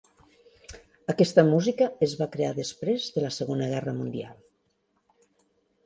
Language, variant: Catalan, Central